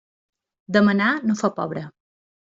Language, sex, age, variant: Catalan, female, 40-49, Central